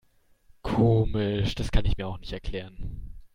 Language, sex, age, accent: German, male, 19-29, Deutschland Deutsch